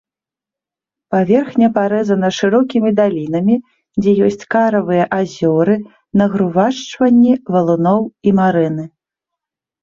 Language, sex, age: Belarusian, female, 30-39